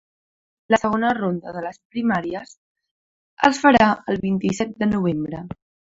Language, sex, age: Catalan, female, under 19